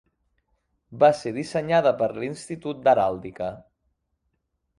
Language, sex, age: Catalan, male, 40-49